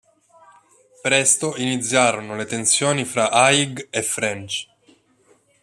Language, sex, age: Italian, male, 19-29